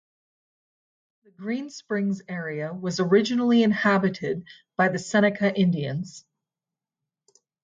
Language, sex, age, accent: English, female, 30-39, United States English